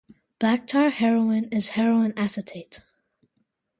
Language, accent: English, New Zealand English